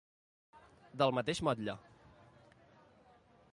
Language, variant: Catalan, Central